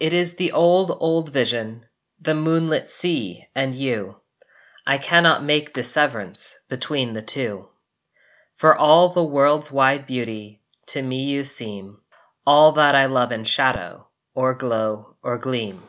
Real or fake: real